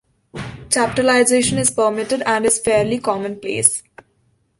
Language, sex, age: English, female, 19-29